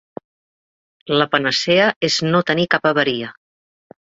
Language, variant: Catalan, Central